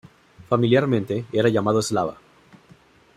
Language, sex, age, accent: Spanish, male, 19-29, México